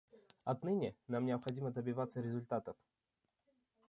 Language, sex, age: Russian, male, 19-29